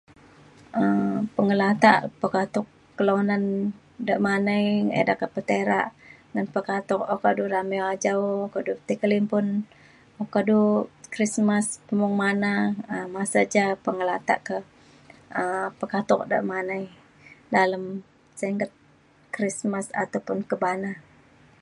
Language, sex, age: Mainstream Kenyah, female, 40-49